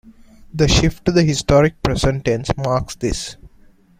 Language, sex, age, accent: English, male, 19-29, England English